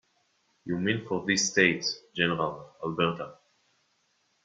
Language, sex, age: English, male, 19-29